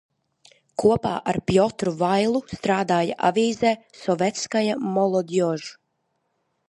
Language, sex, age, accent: Latvian, female, 19-29, Riga